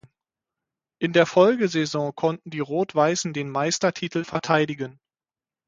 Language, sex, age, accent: German, male, 30-39, Deutschland Deutsch